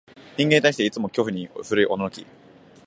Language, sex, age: Japanese, male, 19-29